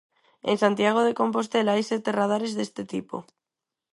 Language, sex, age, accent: Galician, female, under 19, Neofalante